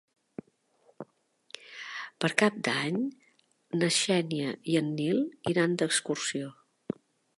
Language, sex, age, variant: Catalan, female, 60-69, Central